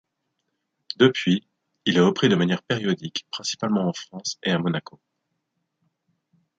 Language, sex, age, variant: French, male, 19-29, Français de métropole